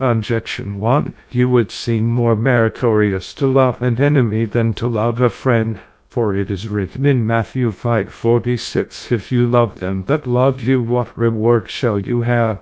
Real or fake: fake